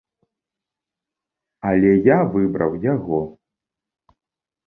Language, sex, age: Belarusian, male, 30-39